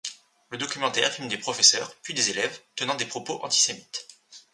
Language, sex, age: French, male, 30-39